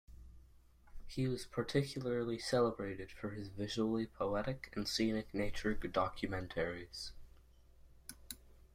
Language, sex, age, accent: English, male, under 19, United States English